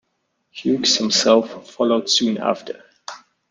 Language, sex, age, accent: English, male, 19-29, United States English